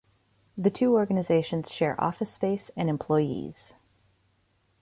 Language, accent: English, United States English